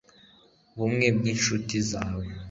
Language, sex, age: Kinyarwanda, male, 19-29